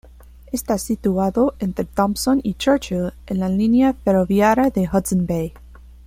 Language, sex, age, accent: Spanish, female, 19-29, España: Centro-Sur peninsular (Madrid, Toledo, Castilla-La Mancha)